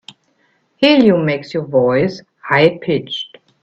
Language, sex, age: English, female, 40-49